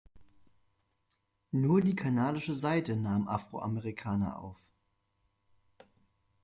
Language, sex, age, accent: German, male, 19-29, Deutschland Deutsch